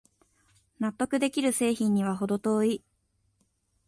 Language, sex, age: Japanese, female, 19-29